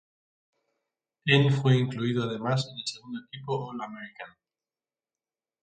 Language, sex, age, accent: Spanish, male, 40-49, España: Centro-Sur peninsular (Madrid, Toledo, Castilla-La Mancha)